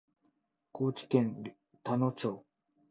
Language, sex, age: Japanese, male, 19-29